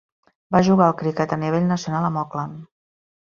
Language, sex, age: Catalan, female, 40-49